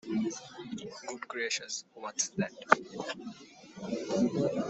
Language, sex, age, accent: English, male, 19-29, India and South Asia (India, Pakistan, Sri Lanka)